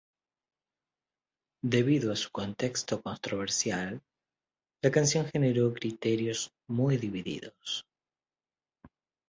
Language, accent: Spanish, Rioplatense: Argentina, Uruguay, este de Bolivia, Paraguay